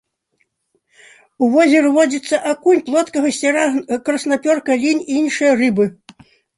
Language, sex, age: Belarusian, female, 70-79